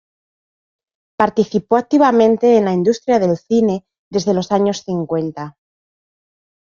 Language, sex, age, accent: Spanish, female, 40-49, España: Centro-Sur peninsular (Madrid, Toledo, Castilla-La Mancha)